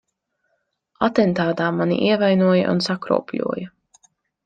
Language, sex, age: Latvian, female, under 19